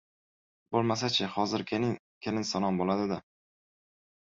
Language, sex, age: Uzbek, male, 19-29